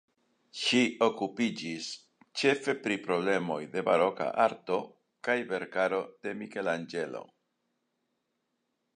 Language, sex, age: Esperanto, male, 60-69